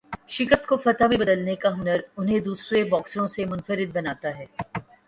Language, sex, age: Urdu, male, 19-29